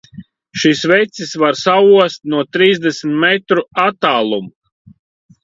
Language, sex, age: Latvian, male, 50-59